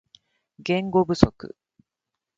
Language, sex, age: Japanese, female, 50-59